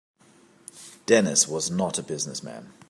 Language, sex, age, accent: English, male, 40-49, England English